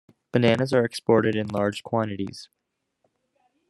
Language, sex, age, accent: English, male, under 19, United States English